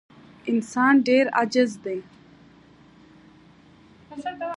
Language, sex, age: Pashto, female, 19-29